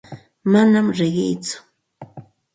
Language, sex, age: Santa Ana de Tusi Pasco Quechua, female, 40-49